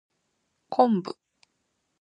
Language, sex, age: Japanese, female, 19-29